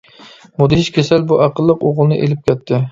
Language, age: Uyghur, 40-49